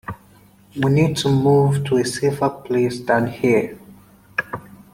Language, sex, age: English, male, 19-29